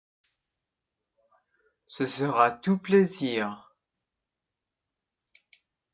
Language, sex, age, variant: French, male, 30-39, Français de métropole